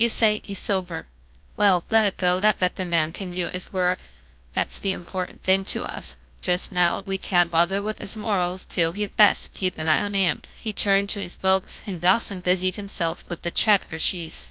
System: TTS, GlowTTS